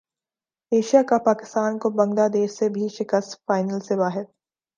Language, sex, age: Urdu, female, 19-29